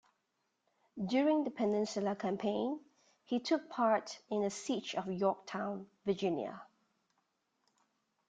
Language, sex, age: English, female, 30-39